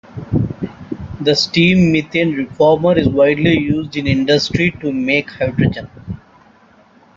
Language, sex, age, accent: English, male, 19-29, United States English